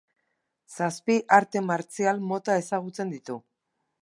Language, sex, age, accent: Basque, female, 30-39, Mendebalekoa (Araba, Bizkaia, Gipuzkoako mendebaleko herri batzuk)